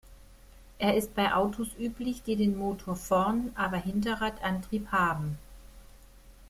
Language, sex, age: German, female, 50-59